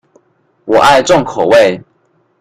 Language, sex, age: Chinese, male, 19-29